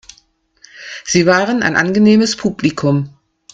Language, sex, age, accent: German, female, 50-59, Deutschland Deutsch